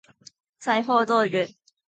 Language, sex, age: Japanese, female, 19-29